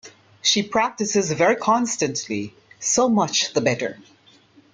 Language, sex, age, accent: English, female, 60-69, West Indies and Bermuda (Bahamas, Bermuda, Jamaica, Trinidad)